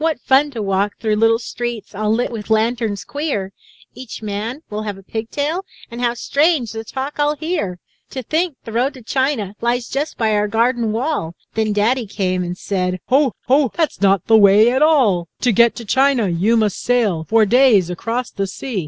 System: none